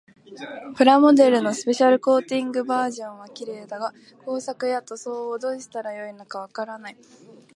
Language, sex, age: Japanese, female, 19-29